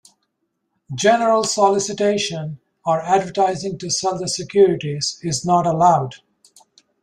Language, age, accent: English, 50-59, United States English